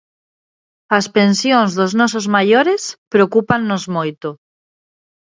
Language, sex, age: Galician, female, 30-39